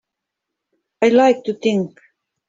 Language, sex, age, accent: English, female, 50-59, Australian English